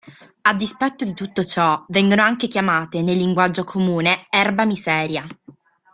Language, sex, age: Italian, female, 19-29